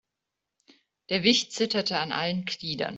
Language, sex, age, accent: German, female, 30-39, Deutschland Deutsch